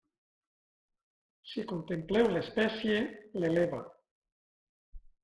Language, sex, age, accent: Catalan, male, 50-59, valencià